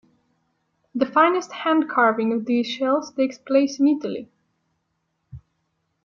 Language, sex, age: English, female, 19-29